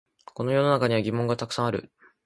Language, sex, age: Japanese, male, 19-29